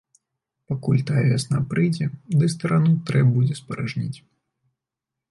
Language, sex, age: Belarusian, male, 19-29